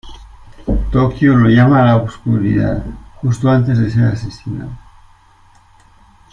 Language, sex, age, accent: Spanish, male, 60-69, España: Centro-Sur peninsular (Madrid, Toledo, Castilla-La Mancha)